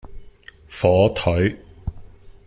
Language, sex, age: Cantonese, male, 30-39